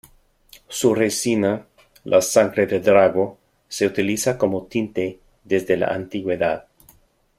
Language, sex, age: Spanish, male, 50-59